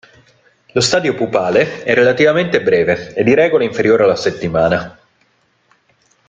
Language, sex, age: Italian, male, 19-29